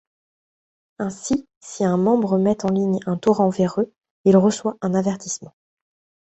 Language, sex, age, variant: French, female, 30-39, Français de métropole